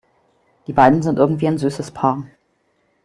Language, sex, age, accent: German, female, 50-59, Deutschland Deutsch